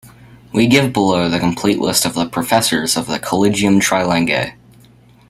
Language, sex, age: English, male, under 19